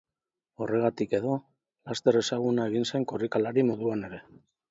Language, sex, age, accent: Basque, male, 40-49, Mendebalekoa (Araba, Bizkaia, Gipuzkoako mendebaleko herri batzuk)